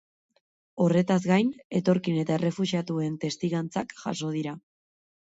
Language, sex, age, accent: Basque, female, 19-29, Mendebalekoa (Araba, Bizkaia, Gipuzkoako mendebaleko herri batzuk)